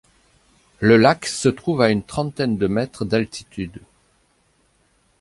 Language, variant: French, Français de métropole